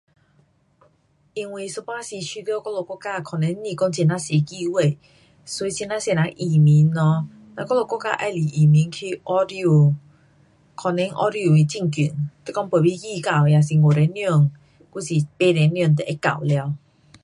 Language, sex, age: Pu-Xian Chinese, female, 40-49